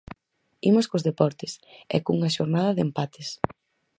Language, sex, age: Galician, female, 19-29